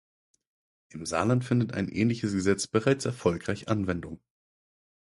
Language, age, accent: German, 30-39, Deutschland Deutsch